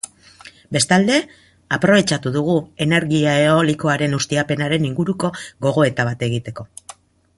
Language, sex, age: Basque, female, 50-59